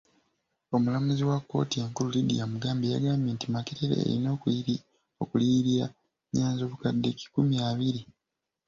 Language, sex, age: Ganda, male, 19-29